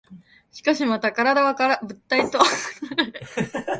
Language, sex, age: Japanese, female, 19-29